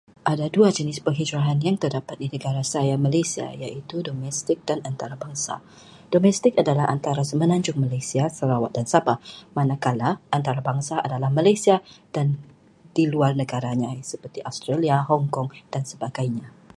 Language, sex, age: Malay, female, 40-49